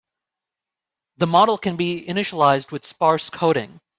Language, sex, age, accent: English, male, 30-39, United States English